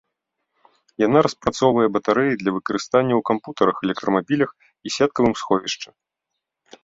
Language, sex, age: Belarusian, male, 19-29